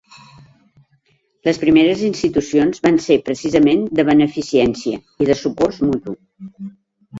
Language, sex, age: Catalan, female, 60-69